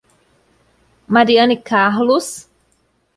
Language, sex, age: Portuguese, female, 30-39